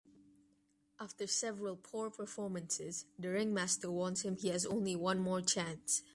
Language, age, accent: English, under 19, United States English